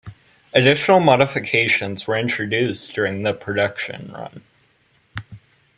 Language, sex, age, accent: English, male, under 19, United States English